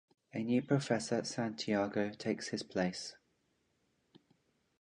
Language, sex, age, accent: English, male, 40-49, England English